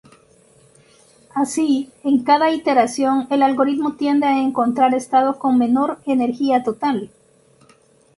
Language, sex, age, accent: Spanish, female, 19-29, América central